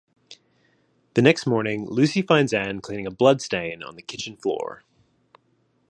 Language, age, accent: English, 40-49, United States English; Australian English